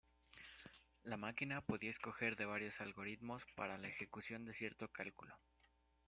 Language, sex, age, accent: Spanish, male, under 19, México